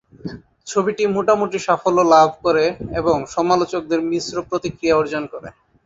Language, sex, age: Bengali, male, 30-39